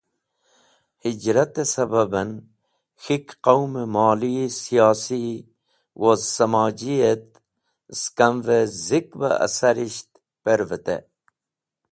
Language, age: Wakhi, 70-79